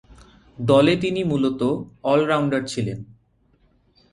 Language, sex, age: Bengali, male, 19-29